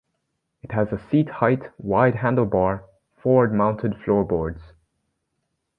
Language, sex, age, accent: English, male, 19-29, United States English